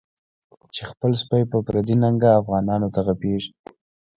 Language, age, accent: Pashto, 19-29, معیاري پښتو